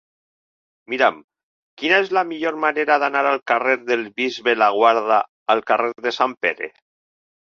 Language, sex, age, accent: Catalan, male, 50-59, valencià